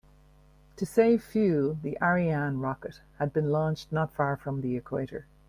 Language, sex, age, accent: English, female, 50-59, Irish English